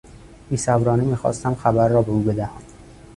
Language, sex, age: Persian, male, 19-29